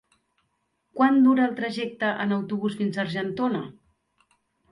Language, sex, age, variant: Catalan, female, 40-49, Central